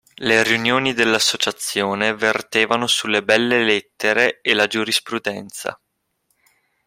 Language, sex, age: Italian, male, 19-29